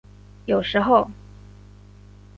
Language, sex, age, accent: Chinese, female, 19-29, 出生地：广东省